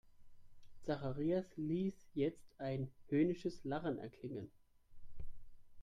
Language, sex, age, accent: German, male, 30-39, Deutschland Deutsch